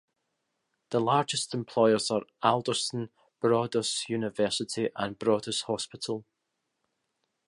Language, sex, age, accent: English, male, 30-39, Scottish English